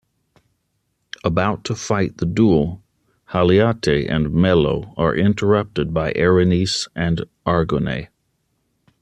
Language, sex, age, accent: English, male, 40-49, United States English